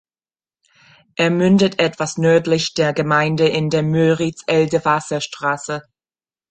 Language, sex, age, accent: German, female, 30-39, Deutschland Deutsch